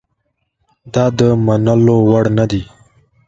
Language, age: Pashto, 19-29